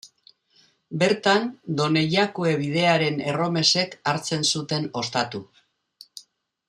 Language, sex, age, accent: Basque, female, 60-69, Mendebalekoa (Araba, Bizkaia, Gipuzkoako mendebaleko herri batzuk)